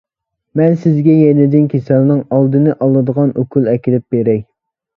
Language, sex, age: Uyghur, male, 19-29